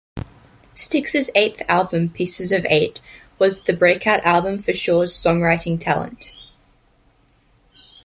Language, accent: English, Australian English